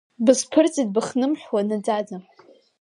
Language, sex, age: Abkhazian, female, under 19